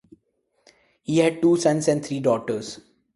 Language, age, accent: English, 19-29, India and South Asia (India, Pakistan, Sri Lanka)